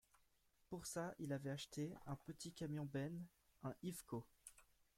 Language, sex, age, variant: French, male, under 19, Français de métropole